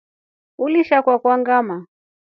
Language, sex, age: Rombo, female, 40-49